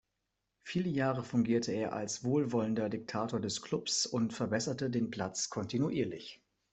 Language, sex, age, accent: German, male, 19-29, Deutschland Deutsch